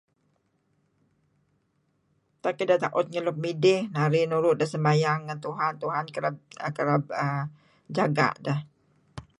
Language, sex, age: Kelabit, female, 60-69